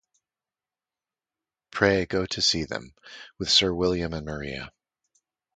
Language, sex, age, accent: English, male, 30-39, United States English